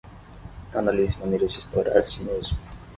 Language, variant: Portuguese, Portuguese (Brasil)